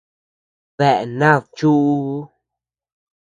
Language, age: Tepeuxila Cuicatec, under 19